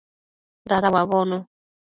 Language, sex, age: Matsés, female, under 19